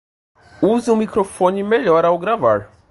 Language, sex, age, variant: Portuguese, male, 19-29, Portuguese (Brasil)